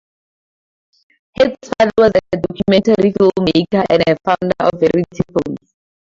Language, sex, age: English, female, 19-29